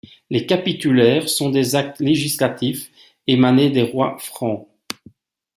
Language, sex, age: French, male, 50-59